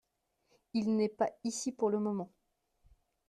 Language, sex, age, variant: French, female, 19-29, Français de métropole